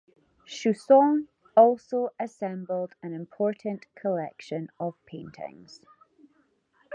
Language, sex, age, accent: English, female, 19-29, Scottish English